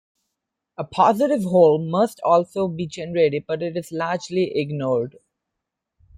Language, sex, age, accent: English, male, 19-29, India and South Asia (India, Pakistan, Sri Lanka)